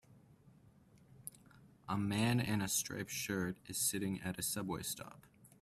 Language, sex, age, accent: English, male, 19-29, Canadian English